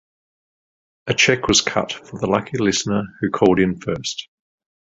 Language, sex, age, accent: English, male, 30-39, Australian English